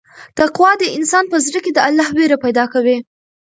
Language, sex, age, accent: Pashto, female, under 19, کندهاری لهجه